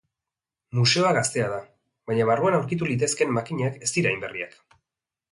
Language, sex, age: Basque, male, 19-29